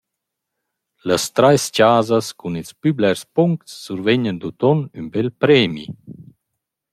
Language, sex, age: Romansh, male, 40-49